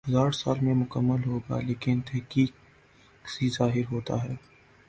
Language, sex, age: Urdu, male, 19-29